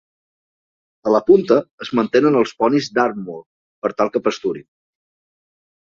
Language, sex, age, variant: Catalan, male, 30-39, Central